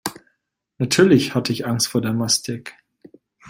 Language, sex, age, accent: German, male, 19-29, Deutschland Deutsch